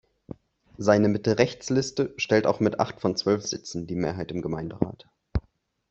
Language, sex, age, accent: German, male, 19-29, Deutschland Deutsch